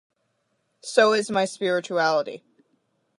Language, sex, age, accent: English, female, under 19, United States English